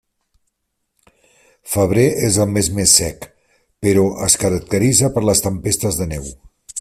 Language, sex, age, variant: Catalan, male, 60-69, Central